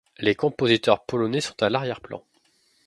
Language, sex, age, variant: French, male, 19-29, Français de métropole